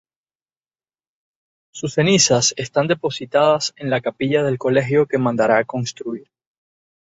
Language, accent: Spanish, Caribe: Cuba, Venezuela, Puerto Rico, República Dominicana, Panamá, Colombia caribeña, México caribeño, Costa del golfo de México